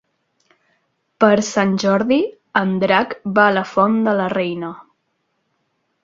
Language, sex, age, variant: Catalan, female, 19-29, Central